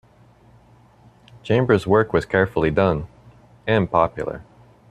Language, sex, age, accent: English, male, 40-49, United States English